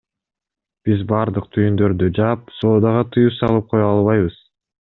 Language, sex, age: Kyrgyz, male, 19-29